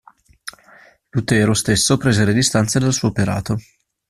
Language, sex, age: Italian, male, 19-29